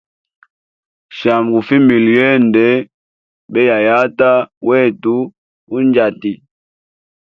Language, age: Hemba, 30-39